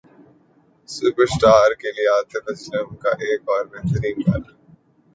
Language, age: Urdu, 19-29